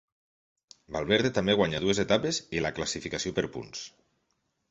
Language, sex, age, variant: Catalan, male, 40-49, Central